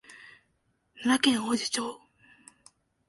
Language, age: Japanese, 19-29